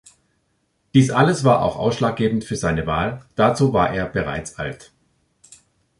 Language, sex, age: German, male, 50-59